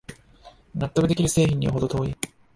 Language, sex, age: Japanese, male, 19-29